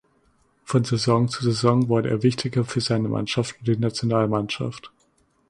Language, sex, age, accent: German, male, under 19, Deutschland Deutsch